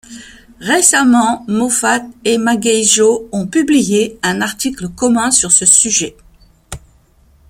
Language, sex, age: French, female, 50-59